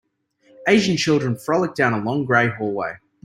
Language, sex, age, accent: English, male, 30-39, Australian English